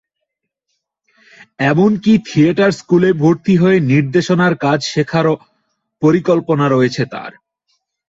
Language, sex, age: Bengali, male, 19-29